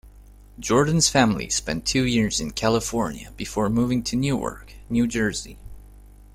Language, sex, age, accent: English, male, 19-29, United States English